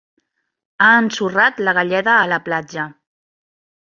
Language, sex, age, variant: Catalan, female, 50-59, Central